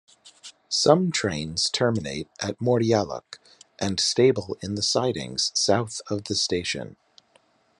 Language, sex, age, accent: English, male, 40-49, United States English